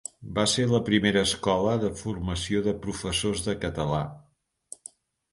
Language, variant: Catalan, Central